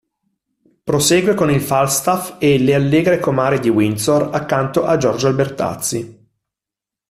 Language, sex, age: Italian, male, 40-49